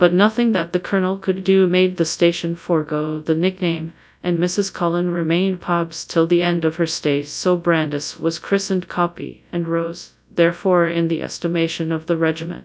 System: TTS, FastPitch